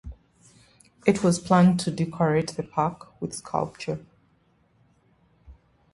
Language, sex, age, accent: English, female, 30-39, England English